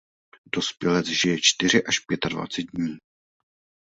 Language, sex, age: Czech, male, 30-39